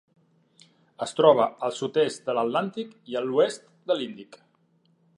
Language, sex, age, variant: Catalan, male, 50-59, Central